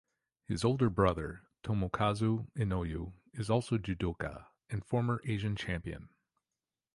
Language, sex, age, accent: English, male, 40-49, United States English